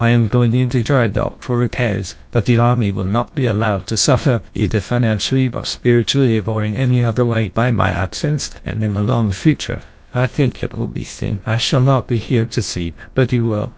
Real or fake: fake